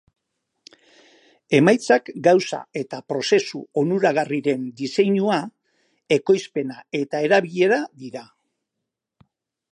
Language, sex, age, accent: Basque, male, 60-69, Mendebalekoa (Araba, Bizkaia, Gipuzkoako mendebaleko herri batzuk)